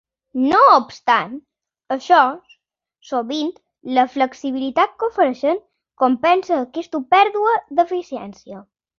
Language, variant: Catalan, Balear